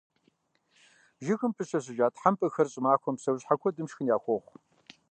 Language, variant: Kabardian, Адыгэбзэ (Къэбэрдей, Кирил, псоми зэдай)